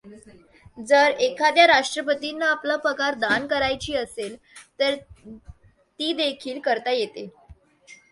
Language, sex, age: Marathi, female, under 19